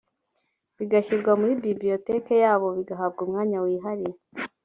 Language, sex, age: Kinyarwanda, male, 19-29